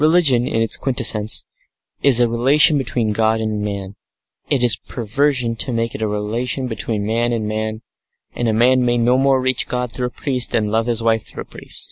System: none